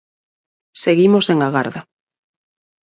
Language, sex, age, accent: Galician, female, 30-39, Normativo (estándar)